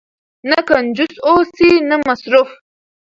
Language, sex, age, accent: Pashto, female, under 19, کندهاری لهجه